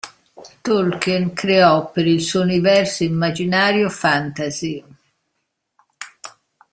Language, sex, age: Italian, female, 60-69